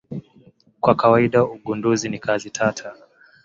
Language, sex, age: Swahili, male, 19-29